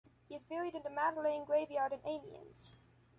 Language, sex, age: English, male, under 19